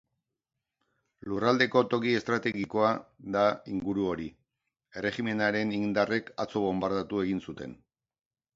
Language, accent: Basque, Erdialdekoa edo Nafarra (Gipuzkoa, Nafarroa)